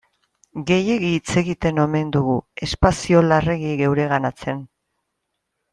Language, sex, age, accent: Basque, female, 50-59, Erdialdekoa edo Nafarra (Gipuzkoa, Nafarroa)